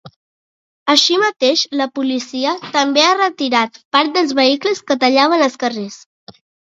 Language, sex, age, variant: Catalan, male, 40-49, Central